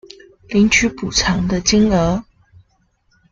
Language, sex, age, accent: Chinese, female, 19-29, 出生地：高雄市